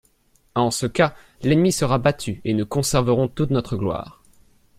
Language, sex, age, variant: French, male, 19-29, Français de métropole